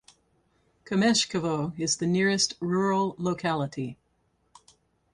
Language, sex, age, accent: English, female, 60-69, United States English